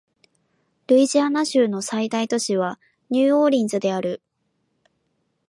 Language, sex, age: Japanese, female, 19-29